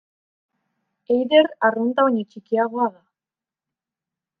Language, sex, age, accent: Basque, female, under 19, Erdialdekoa edo Nafarra (Gipuzkoa, Nafarroa)